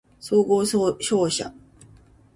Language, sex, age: Japanese, female, 30-39